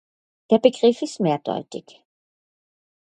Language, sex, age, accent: German, female, 60-69, Österreichisches Deutsch